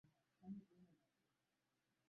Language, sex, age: Swahili, female, 19-29